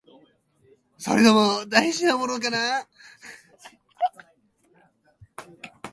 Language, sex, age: Japanese, male, 19-29